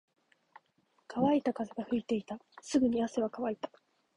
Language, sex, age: Japanese, female, 19-29